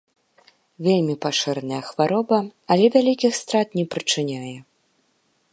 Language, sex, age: Belarusian, female, 19-29